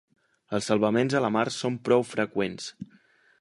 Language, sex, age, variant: Catalan, male, 19-29, Central